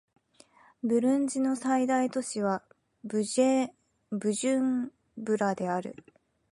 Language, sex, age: Japanese, female, 19-29